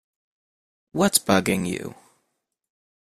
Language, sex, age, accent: English, male, 19-29, United States English